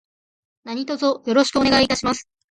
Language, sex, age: Japanese, female, 19-29